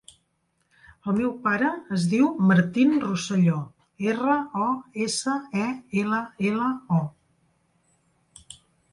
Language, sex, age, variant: Catalan, female, 50-59, Central